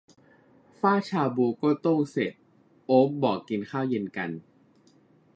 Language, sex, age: Thai, male, 19-29